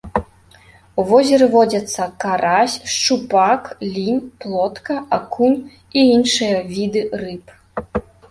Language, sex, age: Belarusian, female, 19-29